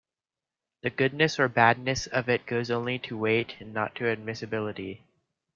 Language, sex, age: English, male, under 19